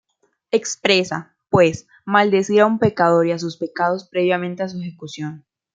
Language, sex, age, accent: Spanish, female, 19-29, Caribe: Cuba, Venezuela, Puerto Rico, República Dominicana, Panamá, Colombia caribeña, México caribeño, Costa del golfo de México